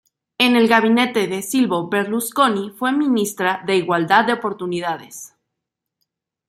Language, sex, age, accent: Spanish, female, 19-29, México